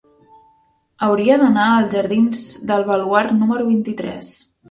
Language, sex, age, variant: Catalan, female, 19-29, Central